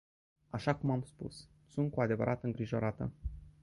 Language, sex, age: Romanian, male, 19-29